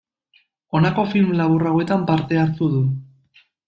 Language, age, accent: Basque, 19-29, Mendebalekoa (Araba, Bizkaia, Gipuzkoako mendebaleko herri batzuk)